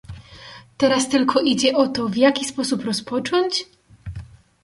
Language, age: Polish, 19-29